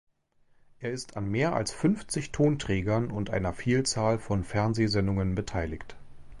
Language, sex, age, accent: German, male, 40-49, Deutschland Deutsch